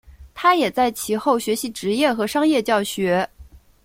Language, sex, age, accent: Chinese, female, 30-39, 出生地：上海市